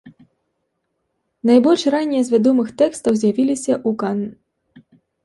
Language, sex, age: Belarusian, female, 19-29